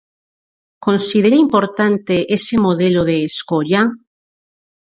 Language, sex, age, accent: Galician, female, 40-49, Normativo (estándar)